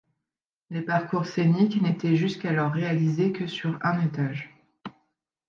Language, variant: French, Français de métropole